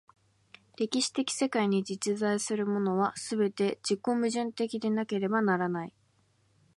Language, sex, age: Japanese, female, 19-29